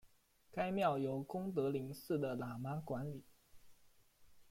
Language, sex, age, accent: Chinese, male, 19-29, 出生地：四川省